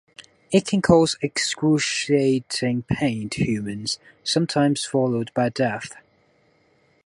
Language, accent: English, Hong Kong English